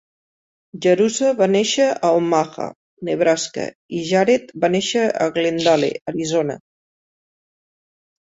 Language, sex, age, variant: Catalan, female, 50-59, Central